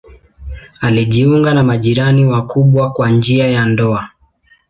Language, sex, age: Swahili, male, 19-29